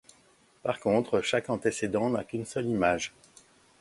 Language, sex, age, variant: French, male, 60-69, Français de métropole